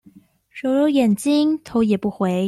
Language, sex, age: Chinese, female, 19-29